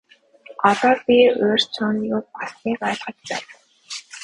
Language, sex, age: Mongolian, female, 19-29